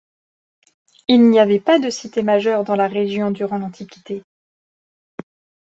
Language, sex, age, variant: French, female, 19-29, Français de métropole